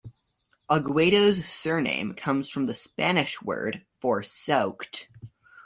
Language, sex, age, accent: English, male, under 19, Canadian English